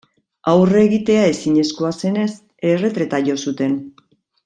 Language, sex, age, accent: Basque, female, 50-59, Erdialdekoa edo Nafarra (Gipuzkoa, Nafarroa)